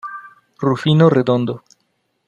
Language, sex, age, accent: Spanish, male, 30-39, México